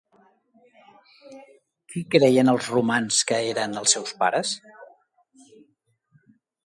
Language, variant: Catalan, Central